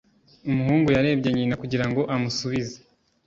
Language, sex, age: Kinyarwanda, male, 19-29